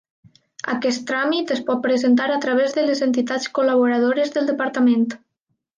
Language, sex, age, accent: Catalan, female, 19-29, valencià